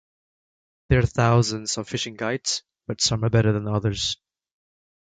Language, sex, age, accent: English, male, 19-29, United States English